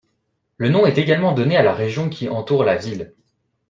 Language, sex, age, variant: French, male, 19-29, Français de métropole